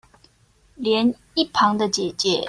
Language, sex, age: Chinese, female, 19-29